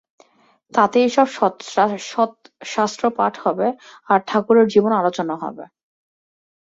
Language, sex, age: Bengali, female, 19-29